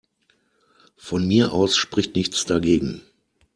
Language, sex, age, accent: German, male, 40-49, Deutschland Deutsch